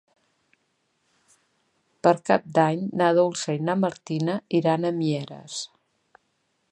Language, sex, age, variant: Catalan, female, 50-59, Central